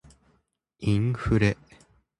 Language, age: Japanese, 19-29